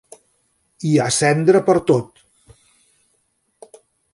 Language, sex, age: Catalan, male, 70-79